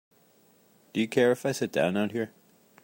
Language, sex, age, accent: English, male, 19-29, United States English